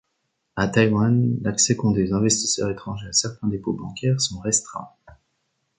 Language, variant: French, Français de métropole